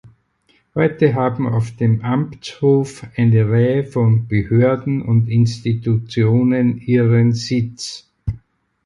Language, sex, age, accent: German, male, 70-79, Österreichisches Deutsch